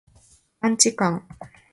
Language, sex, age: Japanese, female, 19-29